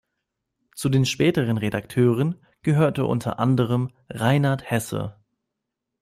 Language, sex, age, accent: German, male, 19-29, Deutschland Deutsch